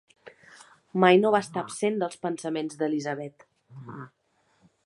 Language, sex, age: Catalan, female, 30-39